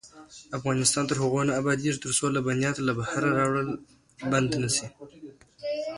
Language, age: Pashto, 19-29